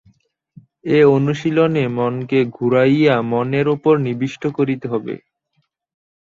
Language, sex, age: Bengali, male, under 19